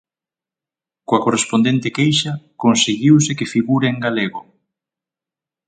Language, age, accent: Galician, 30-39, Oriental (común en zona oriental); Normativo (estándar)